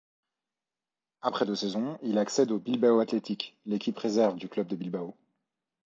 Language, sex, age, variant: French, male, 30-39, Français de métropole